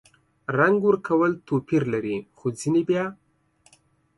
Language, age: Pashto, 30-39